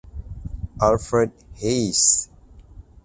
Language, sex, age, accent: English, male, 30-39, Malaysian English